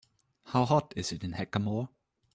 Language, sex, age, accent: English, male, 19-29, United States English